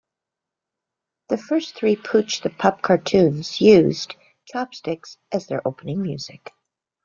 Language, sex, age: English, female, 50-59